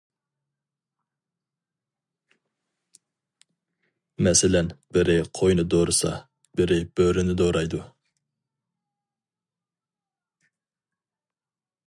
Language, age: Uyghur, 19-29